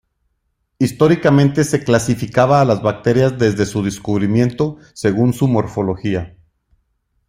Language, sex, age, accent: Spanish, male, 40-49, México